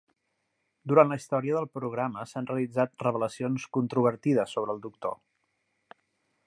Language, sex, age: Catalan, male, 40-49